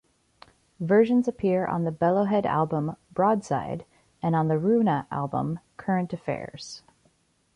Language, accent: English, United States English